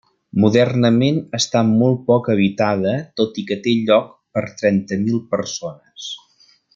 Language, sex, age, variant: Catalan, male, 30-39, Central